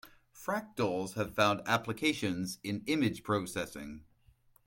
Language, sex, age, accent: English, male, 30-39, United States English